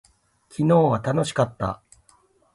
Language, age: Japanese, 40-49